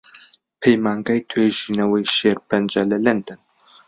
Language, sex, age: Central Kurdish, male, under 19